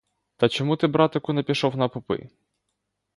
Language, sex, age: Ukrainian, male, 19-29